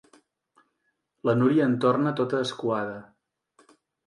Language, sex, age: Catalan, male, 40-49